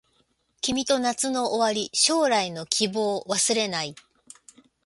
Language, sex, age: Japanese, female, 60-69